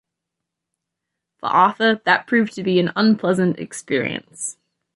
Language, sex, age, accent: English, female, 19-29, Australian English